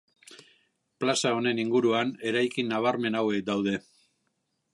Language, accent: Basque, Mendebalekoa (Araba, Bizkaia, Gipuzkoako mendebaleko herri batzuk)